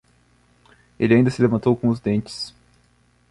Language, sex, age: Portuguese, male, 19-29